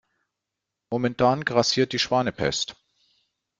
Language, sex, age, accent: German, male, 50-59, Deutschland Deutsch